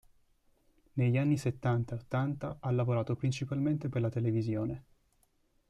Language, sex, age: Italian, male, 19-29